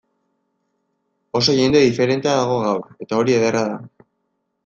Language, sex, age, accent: Basque, male, 19-29, Erdialdekoa edo Nafarra (Gipuzkoa, Nafarroa)